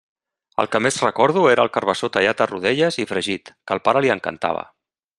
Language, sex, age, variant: Catalan, male, 40-49, Central